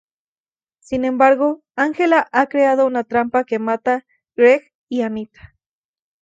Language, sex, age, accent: Spanish, female, 19-29, México